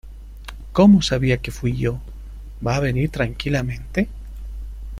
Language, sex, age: Spanish, male, 30-39